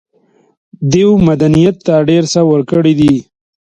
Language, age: Pashto, 30-39